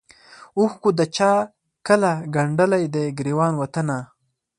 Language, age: Pashto, 19-29